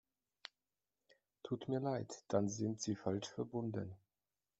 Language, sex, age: German, male, 40-49